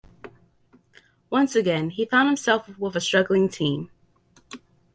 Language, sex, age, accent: English, female, under 19, United States English